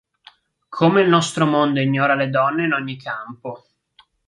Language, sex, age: Italian, male, 19-29